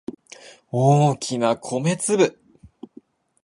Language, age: Japanese, under 19